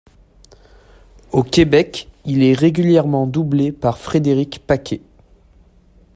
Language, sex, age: French, male, 19-29